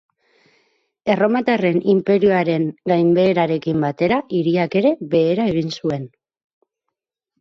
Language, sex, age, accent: Basque, female, 40-49, Mendebalekoa (Araba, Bizkaia, Gipuzkoako mendebaleko herri batzuk)